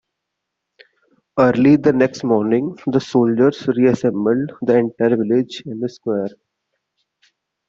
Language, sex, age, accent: English, male, 19-29, India and South Asia (India, Pakistan, Sri Lanka)